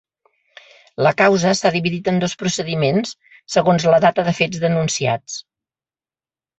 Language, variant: Catalan, Central